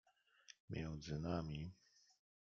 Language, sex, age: Polish, male, 30-39